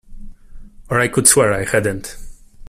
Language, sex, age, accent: English, male, 19-29, England English